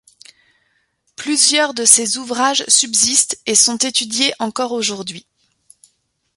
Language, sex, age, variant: French, female, 30-39, Français de métropole